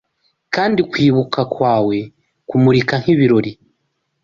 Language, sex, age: Kinyarwanda, male, 30-39